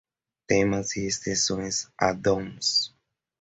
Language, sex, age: Portuguese, male, 30-39